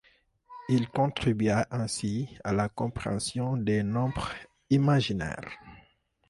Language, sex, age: French, male, 19-29